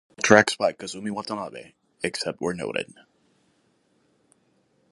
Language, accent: English, United States English